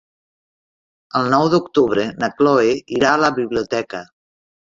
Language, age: Catalan, 60-69